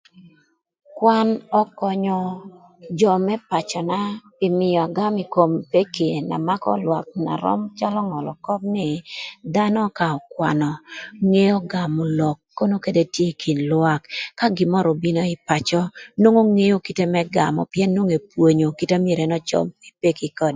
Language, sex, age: Thur, female, 50-59